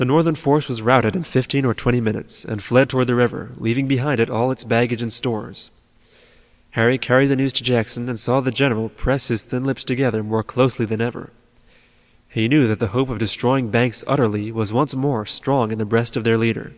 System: none